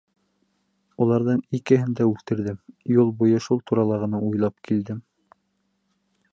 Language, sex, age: Bashkir, male, 19-29